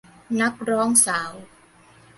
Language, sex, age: Thai, female, 19-29